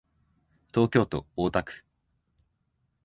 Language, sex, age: Japanese, male, 19-29